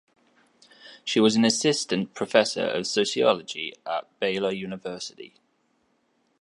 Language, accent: English, England English